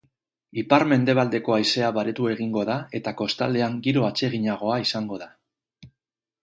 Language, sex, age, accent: Basque, male, 30-39, Mendebalekoa (Araba, Bizkaia, Gipuzkoako mendebaleko herri batzuk)